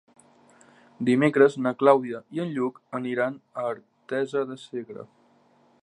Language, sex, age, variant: Catalan, male, 19-29, Nord-Occidental